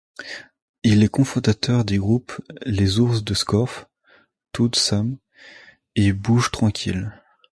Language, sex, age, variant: French, male, 19-29, Français de métropole